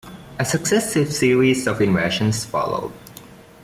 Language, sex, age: English, male, 19-29